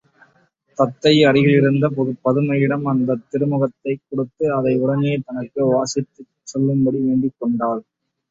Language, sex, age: Tamil, male, 19-29